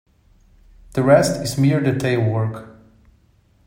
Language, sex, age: English, male, 30-39